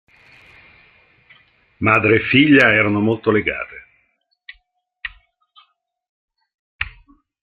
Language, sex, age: Italian, male, 60-69